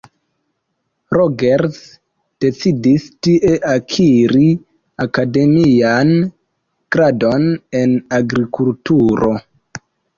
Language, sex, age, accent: Esperanto, male, 19-29, Internacia